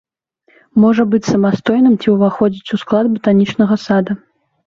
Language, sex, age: Belarusian, female, 19-29